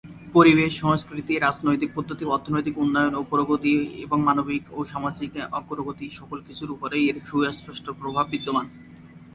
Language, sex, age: Bengali, male, 19-29